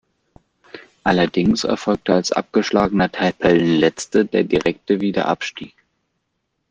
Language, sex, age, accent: German, male, under 19, Deutschland Deutsch